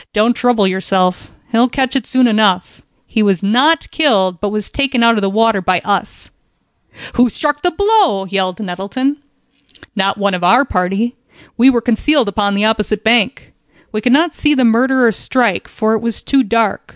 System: none